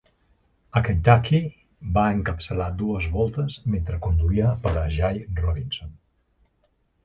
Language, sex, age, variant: Catalan, male, 50-59, Central